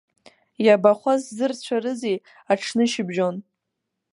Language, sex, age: Abkhazian, female, under 19